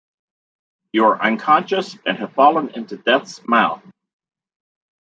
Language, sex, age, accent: English, male, 50-59, United States English